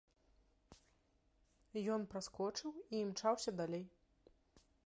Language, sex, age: Belarusian, female, 19-29